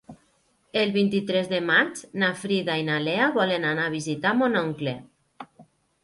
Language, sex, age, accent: Catalan, female, 30-39, valencià